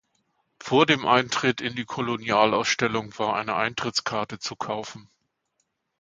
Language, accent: German, Deutschland Deutsch